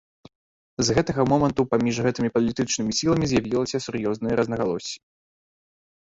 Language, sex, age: Belarusian, male, 19-29